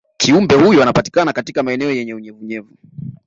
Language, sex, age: Swahili, male, 19-29